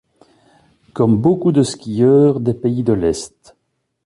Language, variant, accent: French, Français d'Europe, Français de Belgique